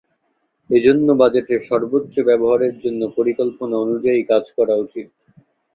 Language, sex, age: Bengali, male, 19-29